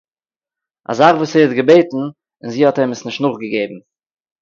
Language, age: Yiddish, 30-39